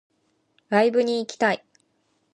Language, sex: Japanese, female